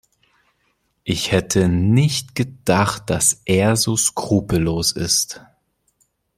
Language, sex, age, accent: German, male, 19-29, Deutschland Deutsch